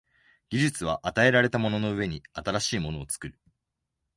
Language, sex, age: Japanese, male, 19-29